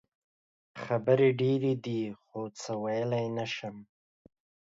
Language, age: Pashto, 19-29